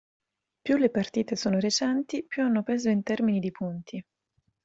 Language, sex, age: Italian, female, 19-29